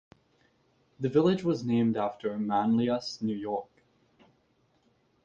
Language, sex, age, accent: English, male, 19-29, United States English